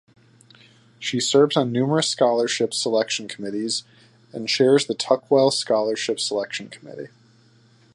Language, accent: English, United States English